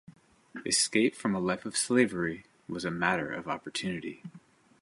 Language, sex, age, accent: English, male, 30-39, United States English